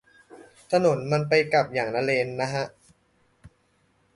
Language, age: Thai, 19-29